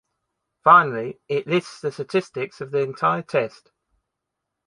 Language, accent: English, England English